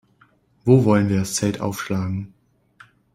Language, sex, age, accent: German, male, under 19, Deutschland Deutsch